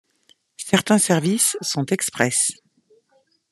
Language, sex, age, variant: French, female, 40-49, Français de métropole